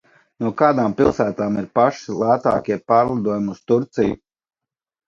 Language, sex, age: Latvian, male, 40-49